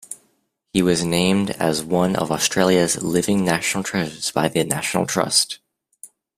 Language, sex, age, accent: English, male, under 19, United States English